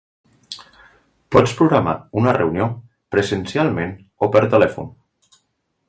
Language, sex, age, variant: Catalan, male, 40-49, Central